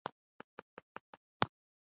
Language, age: Pashto, 19-29